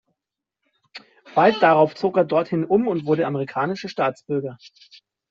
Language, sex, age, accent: German, male, 30-39, Deutschland Deutsch